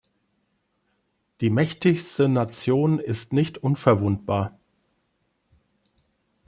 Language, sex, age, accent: German, male, 50-59, Deutschland Deutsch